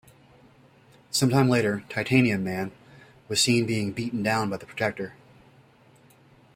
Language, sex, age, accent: English, male, 40-49, United States English